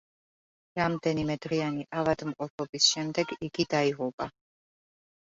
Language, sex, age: Georgian, female, 30-39